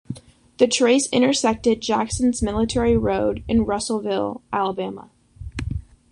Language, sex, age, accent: English, female, under 19, United States English